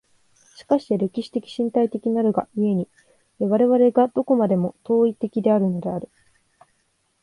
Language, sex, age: Japanese, female, 19-29